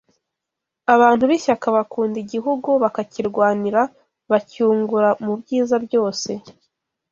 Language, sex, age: Kinyarwanda, female, 19-29